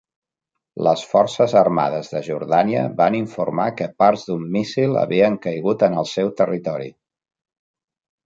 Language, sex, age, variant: Catalan, male, 40-49, Central